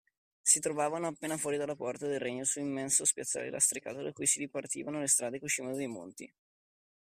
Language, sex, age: Italian, male, 19-29